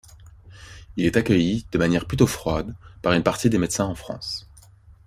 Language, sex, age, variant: French, male, 30-39, Français de métropole